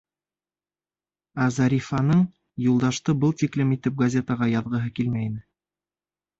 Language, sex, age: Bashkir, male, 19-29